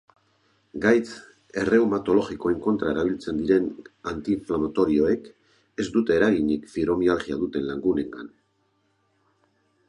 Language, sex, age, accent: Basque, male, 60-69, Mendebalekoa (Araba, Bizkaia, Gipuzkoako mendebaleko herri batzuk)